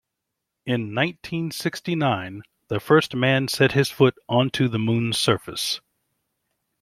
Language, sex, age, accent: English, male, 50-59, United States English